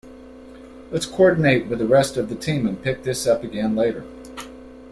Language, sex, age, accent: English, male, 40-49, United States English